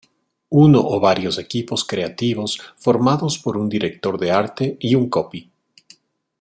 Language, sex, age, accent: Spanish, male, 40-49, Andino-Pacífico: Colombia, Perú, Ecuador, oeste de Bolivia y Venezuela andina